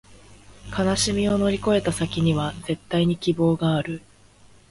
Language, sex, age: Japanese, female, 19-29